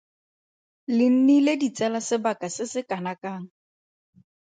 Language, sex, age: Tswana, female, 30-39